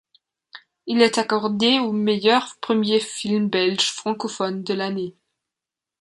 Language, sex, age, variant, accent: French, female, 19-29, Français d'Europe, Français d’Allemagne